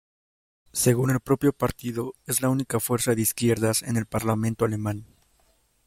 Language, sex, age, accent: Spanish, male, 19-29, México